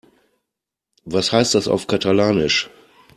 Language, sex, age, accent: German, male, 40-49, Deutschland Deutsch